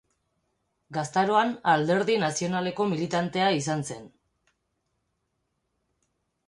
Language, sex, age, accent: Basque, female, 40-49, Erdialdekoa edo Nafarra (Gipuzkoa, Nafarroa)